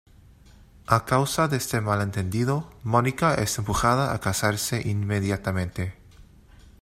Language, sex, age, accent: Spanish, male, 19-29, España: Centro-Sur peninsular (Madrid, Toledo, Castilla-La Mancha)